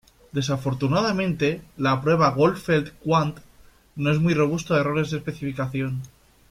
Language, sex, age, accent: Spanish, male, 19-29, España: Centro-Sur peninsular (Madrid, Toledo, Castilla-La Mancha)